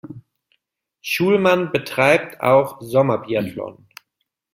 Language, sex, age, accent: German, male, 19-29, Deutschland Deutsch